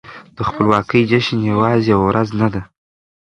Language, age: Pashto, 19-29